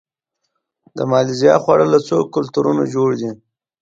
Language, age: Pashto, 40-49